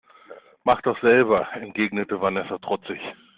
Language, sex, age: German, male, 40-49